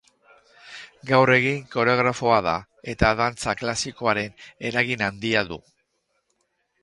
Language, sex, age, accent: Basque, male, 60-69, Erdialdekoa edo Nafarra (Gipuzkoa, Nafarroa)